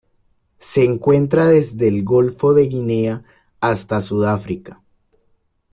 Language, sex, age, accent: Spanish, male, 19-29, Andino-Pacífico: Colombia, Perú, Ecuador, oeste de Bolivia y Venezuela andina